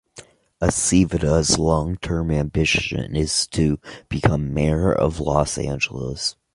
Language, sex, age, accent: English, male, 30-39, United States English